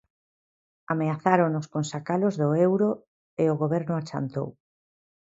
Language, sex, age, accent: Galician, female, 50-59, Normativo (estándar)